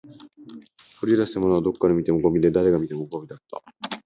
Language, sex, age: Japanese, male, under 19